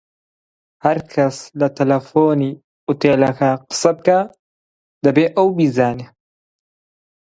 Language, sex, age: Central Kurdish, male, 19-29